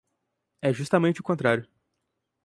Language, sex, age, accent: Portuguese, male, 19-29, Mineiro